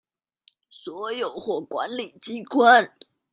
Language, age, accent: Chinese, 19-29, 出生地：臺北市